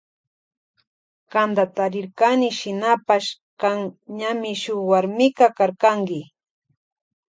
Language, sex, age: Loja Highland Quichua, female, 40-49